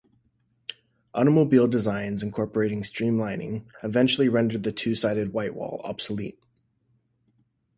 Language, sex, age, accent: English, male, 30-39, United States English